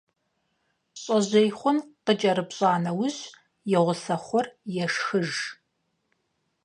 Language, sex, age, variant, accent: Kabardian, female, 30-39, Адыгэбзэ (Къэбэрдей, Кирил, псоми зэдай), Джылэхъстэней (Gilahsteney)